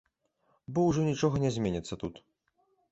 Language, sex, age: Belarusian, male, 19-29